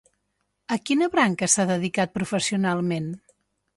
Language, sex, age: Catalan, female, 50-59